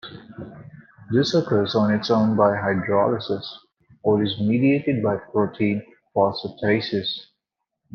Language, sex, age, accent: English, male, 19-29, India and South Asia (India, Pakistan, Sri Lanka)